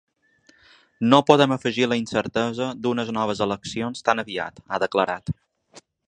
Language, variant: Catalan, Balear